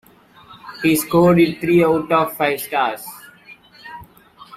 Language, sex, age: English, male, 19-29